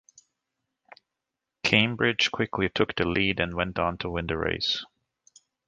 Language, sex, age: English, male, 40-49